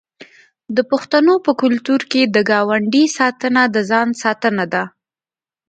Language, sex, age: Pashto, female, under 19